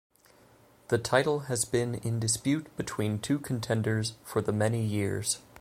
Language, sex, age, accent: English, male, 30-39, United States English